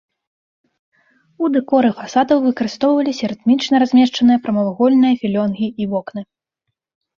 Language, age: Belarusian, 19-29